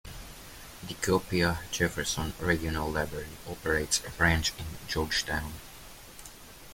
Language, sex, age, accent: English, male, 19-29, United States English